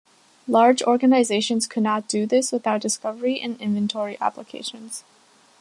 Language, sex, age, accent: English, female, under 19, United States English